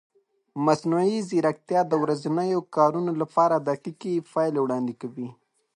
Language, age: Pashto, 19-29